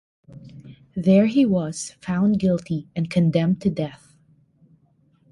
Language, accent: English, Filipino